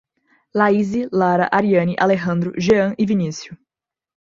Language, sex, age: Portuguese, female, 19-29